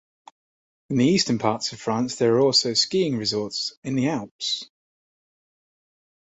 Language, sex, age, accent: English, male, 40-49, England English